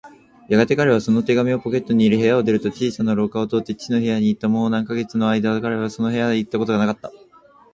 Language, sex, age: Japanese, male, 19-29